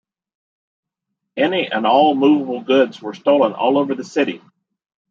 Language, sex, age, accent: English, male, 50-59, United States English